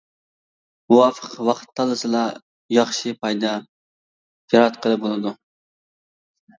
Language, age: Uyghur, 19-29